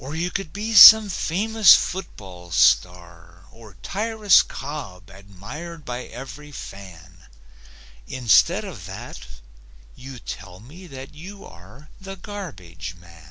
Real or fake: real